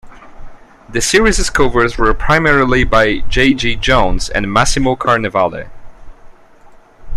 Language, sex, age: English, male, 30-39